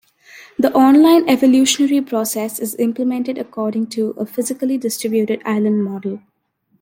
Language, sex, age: English, female, under 19